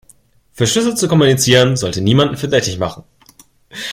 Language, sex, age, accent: German, male, 19-29, Deutschland Deutsch